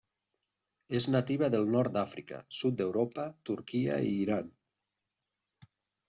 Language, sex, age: Catalan, male, 40-49